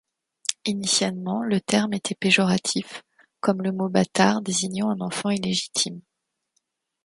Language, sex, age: French, female, 19-29